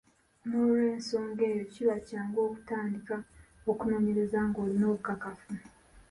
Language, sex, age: Ganda, female, 19-29